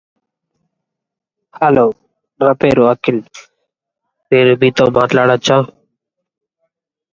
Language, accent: English, United States English